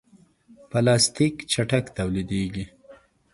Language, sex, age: Pashto, male, 19-29